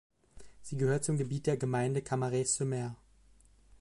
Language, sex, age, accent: German, male, 19-29, Deutschland Deutsch